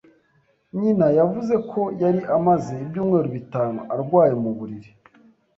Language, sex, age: Kinyarwanda, male, 19-29